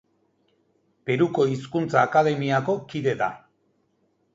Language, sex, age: Basque, male, 50-59